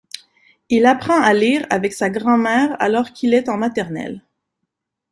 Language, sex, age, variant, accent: French, female, 19-29, Français d'Amérique du Nord, Français du Canada